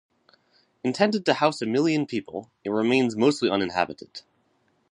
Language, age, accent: English, under 19, United States English